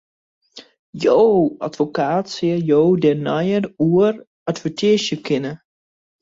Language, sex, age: Western Frisian, male, 19-29